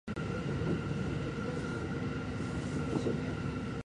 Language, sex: Japanese, female